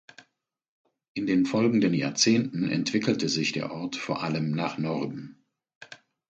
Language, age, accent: German, 50-59, Deutschland Deutsch